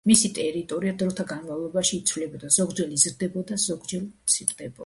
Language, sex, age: Georgian, female, 60-69